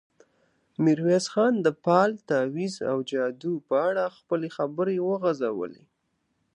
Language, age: Pashto, 19-29